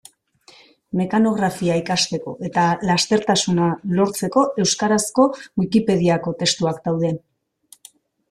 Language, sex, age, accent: Basque, female, 40-49, Mendebalekoa (Araba, Bizkaia, Gipuzkoako mendebaleko herri batzuk)